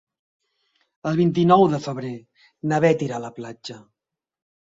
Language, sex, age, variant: Catalan, male, 40-49, Central